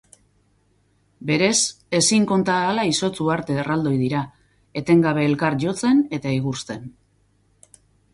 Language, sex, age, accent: Basque, female, 40-49, Mendebalekoa (Araba, Bizkaia, Gipuzkoako mendebaleko herri batzuk)